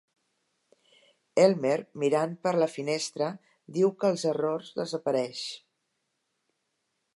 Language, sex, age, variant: Catalan, female, 60-69, Central